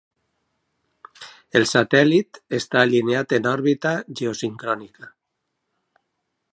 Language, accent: Catalan, valencià